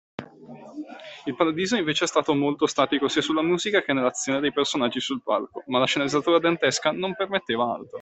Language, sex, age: Italian, male, 19-29